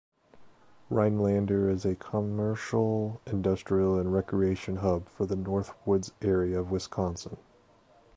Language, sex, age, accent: English, male, 19-29, United States English